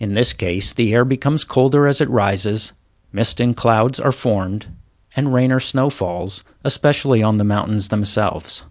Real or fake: real